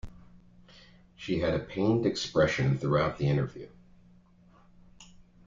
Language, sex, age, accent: English, male, 40-49, United States English